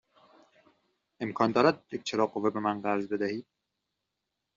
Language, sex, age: Persian, male, 19-29